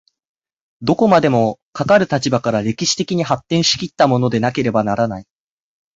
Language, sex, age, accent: Japanese, male, 19-29, 標準語